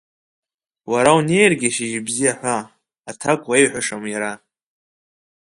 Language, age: Abkhazian, under 19